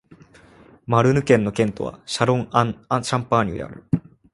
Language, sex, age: Japanese, male, 19-29